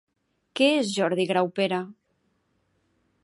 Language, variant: Catalan, Central